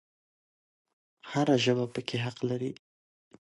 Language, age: Pashto, 30-39